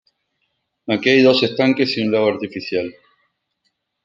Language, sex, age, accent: Spanish, male, 30-39, Rioplatense: Argentina, Uruguay, este de Bolivia, Paraguay